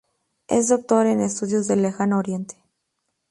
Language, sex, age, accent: Spanish, female, 19-29, México